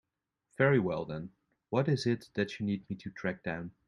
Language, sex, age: English, male, 30-39